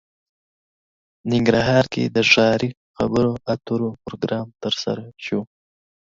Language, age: Pashto, under 19